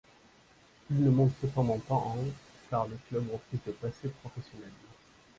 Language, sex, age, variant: French, male, 19-29, Français de métropole